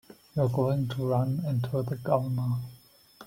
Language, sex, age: English, male, 30-39